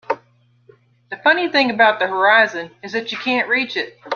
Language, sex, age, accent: English, female, 50-59, United States English